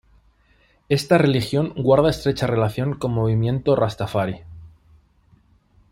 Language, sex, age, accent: Spanish, male, 30-39, España: Norte peninsular (Asturias, Castilla y León, Cantabria, País Vasco, Navarra, Aragón, La Rioja, Guadalajara, Cuenca)